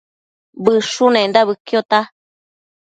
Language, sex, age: Matsés, female, 30-39